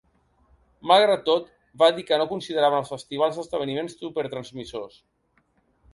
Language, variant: Catalan, Central